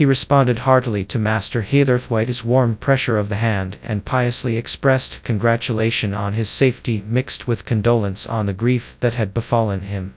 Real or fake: fake